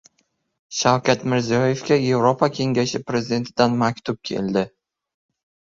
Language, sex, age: Uzbek, male, under 19